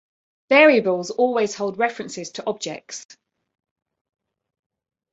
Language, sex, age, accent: English, female, 50-59, England English